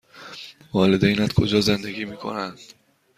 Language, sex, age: Persian, male, 30-39